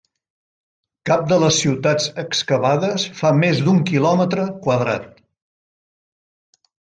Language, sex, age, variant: Catalan, male, 70-79, Central